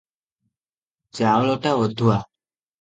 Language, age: Odia, 19-29